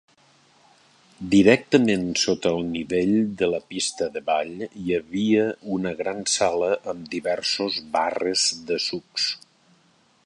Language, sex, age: Catalan, male, 50-59